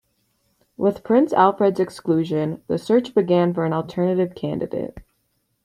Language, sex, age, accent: English, female, under 19, United States English